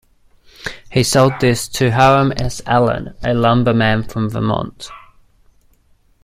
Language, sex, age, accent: English, male, 30-39, Australian English